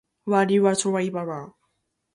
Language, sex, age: English, female, 19-29